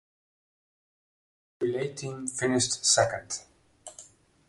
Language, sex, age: English, male, 40-49